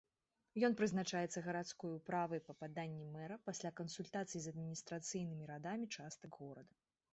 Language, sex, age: Belarusian, female, 30-39